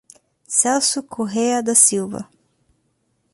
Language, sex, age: Portuguese, female, 30-39